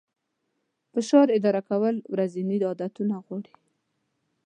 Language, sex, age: Pashto, female, 19-29